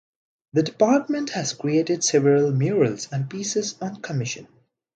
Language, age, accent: English, 19-29, India and South Asia (India, Pakistan, Sri Lanka)